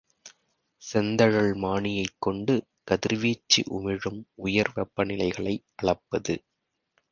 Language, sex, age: Tamil, male, 30-39